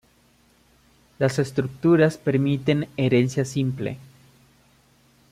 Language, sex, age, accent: Spanish, male, 19-29, Andino-Pacífico: Colombia, Perú, Ecuador, oeste de Bolivia y Venezuela andina